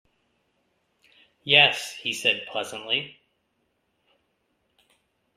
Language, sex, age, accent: English, male, 30-39, United States English